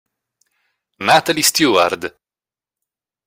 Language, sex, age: Italian, male, 19-29